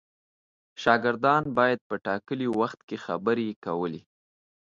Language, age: Pashto, 19-29